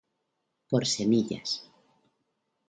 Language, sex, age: Spanish, female, 60-69